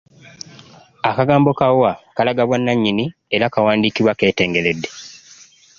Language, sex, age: Ganda, male, 19-29